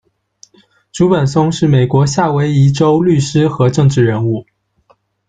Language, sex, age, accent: Chinese, male, 19-29, 出生地：福建省